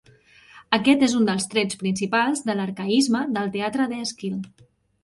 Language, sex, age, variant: Catalan, female, 30-39, Central